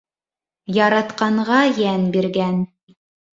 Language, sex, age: Bashkir, female, 19-29